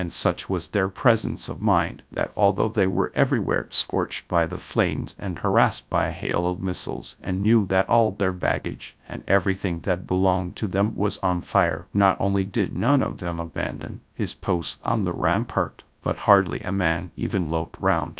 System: TTS, GradTTS